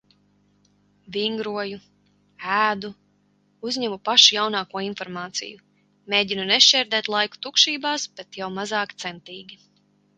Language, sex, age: Latvian, female, 19-29